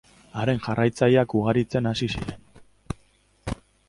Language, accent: Basque, Mendebalekoa (Araba, Bizkaia, Gipuzkoako mendebaleko herri batzuk)